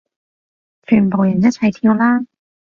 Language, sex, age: Cantonese, female, 19-29